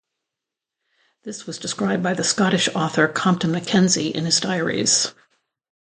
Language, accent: English, United States English